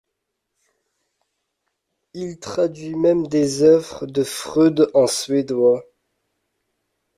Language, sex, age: French, male, 19-29